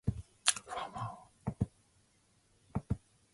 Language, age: English, 19-29